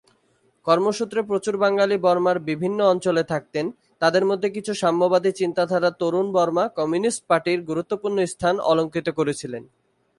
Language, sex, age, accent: Bengali, male, 19-29, fluent